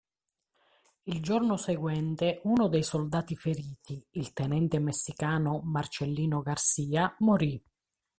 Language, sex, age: Italian, female, 40-49